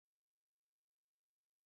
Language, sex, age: Japanese, female, 50-59